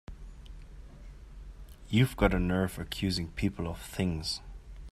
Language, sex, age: English, male, 30-39